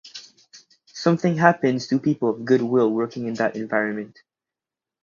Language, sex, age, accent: English, male, under 19, United States English